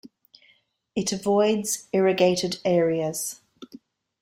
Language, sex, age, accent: English, female, 50-59, Irish English